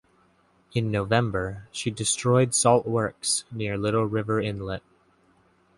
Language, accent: English, United States English